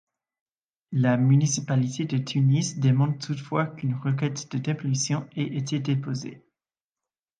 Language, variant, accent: French, Français d'Europe, Français du Royaume-Uni